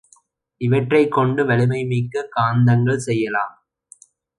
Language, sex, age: Tamil, male, 19-29